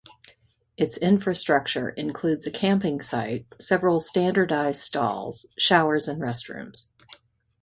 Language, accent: English, United States English